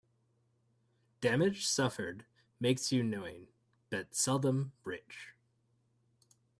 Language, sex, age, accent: English, male, 19-29, United States English